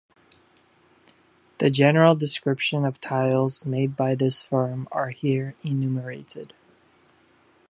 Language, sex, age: English, male, 19-29